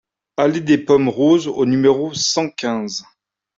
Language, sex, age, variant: French, male, 40-49, Français de métropole